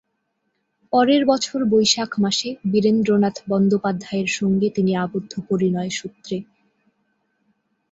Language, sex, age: Bengali, female, 19-29